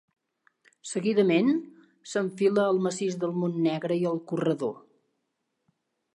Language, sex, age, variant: Catalan, female, 40-49, Central